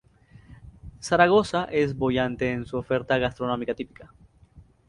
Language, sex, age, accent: Spanish, male, 19-29, América central